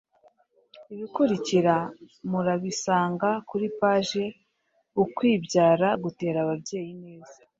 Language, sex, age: Kinyarwanda, female, 30-39